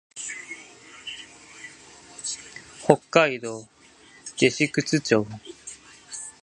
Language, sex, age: Japanese, male, 19-29